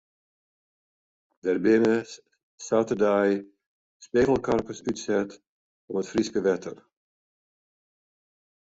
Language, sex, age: Western Frisian, male, 60-69